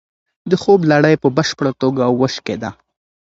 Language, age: Pashto, 19-29